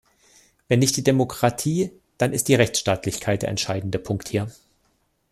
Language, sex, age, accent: German, male, 30-39, Deutschland Deutsch